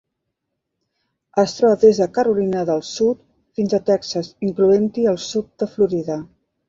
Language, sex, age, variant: Catalan, female, 50-59, Central